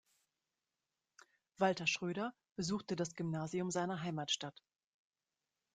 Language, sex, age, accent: German, female, 40-49, Deutschland Deutsch